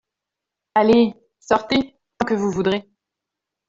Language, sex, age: French, female, 19-29